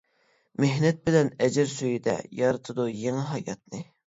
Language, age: Uyghur, 19-29